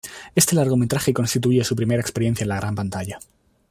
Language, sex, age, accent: Spanish, male, 19-29, España: Centro-Sur peninsular (Madrid, Toledo, Castilla-La Mancha)